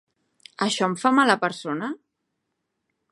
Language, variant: Catalan, Central